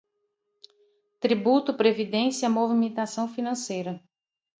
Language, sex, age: Portuguese, female, 30-39